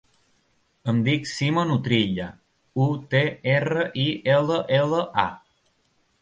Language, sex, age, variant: Catalan, male, 19-29, Balear